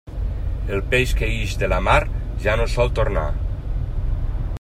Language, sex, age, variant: Catalan, male, 40-49, Nord-Occidental